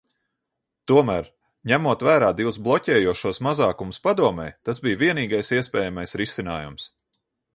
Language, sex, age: Latvian, male, 40-49